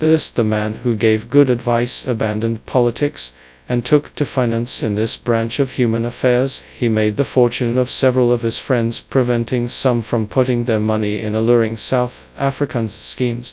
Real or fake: fake